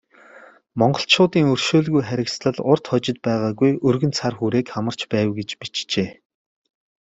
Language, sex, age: Mongolian, male, 30-39